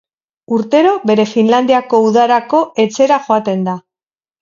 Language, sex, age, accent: Basque, female, 40-49, Mendebalekoa (Araba, Bizkaia, Gipuzkoako mendebaleko herri batzuk)